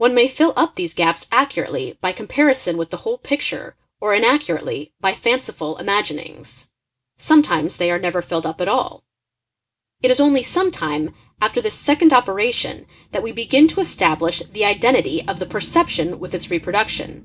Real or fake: real